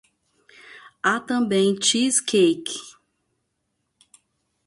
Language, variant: Portuguese, Portuguese (Brasil)